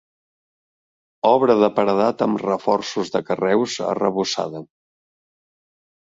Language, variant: Catalan, Central